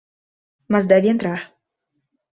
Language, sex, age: Portuguese, female, 19-29